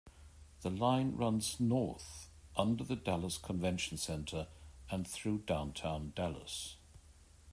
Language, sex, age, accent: English, male, 60-69, England English